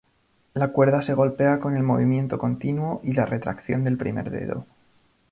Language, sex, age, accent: Spanish, male, 19-29, España: Centro-Sur peninsular (Madrid, Toledo, Castilla-La Mancha)